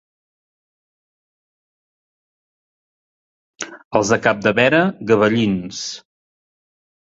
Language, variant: Catalan, Central